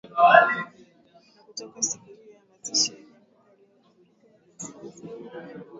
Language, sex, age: Swahili, female, 19-29